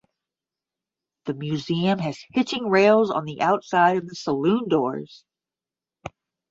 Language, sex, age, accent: English, female, 40-49, United States English; Midwestern